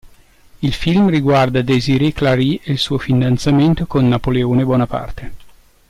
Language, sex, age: Italian, male, 40-49